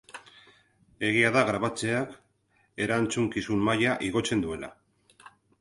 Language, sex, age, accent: Basque, male, 50-59, Mendebalekoa (Araba, Bizkaia, Gipuzkoako mendebaleko herri batzuk)